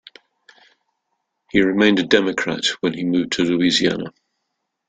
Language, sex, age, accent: English, male, 50-59, England English